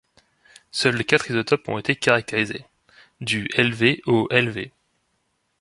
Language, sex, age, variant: French, male, 19-29, Français de métropole